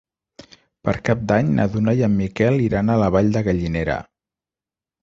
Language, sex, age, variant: Catalan, male, 40-49, Central